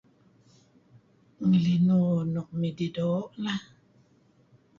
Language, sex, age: Kelabit, female, 50-59